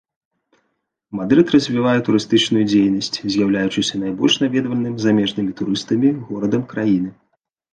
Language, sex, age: Belarusian, male, 30-39